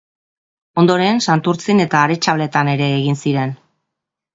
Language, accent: Basque, Mendebalekoa (Araba, Bizkaia, Gipuzkoako mendebaleko herri batzuk)